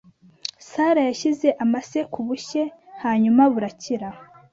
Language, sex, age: Kinyarwanda, male, 30-39